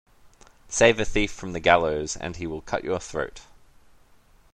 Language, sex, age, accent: English, male, 30-39, Australian English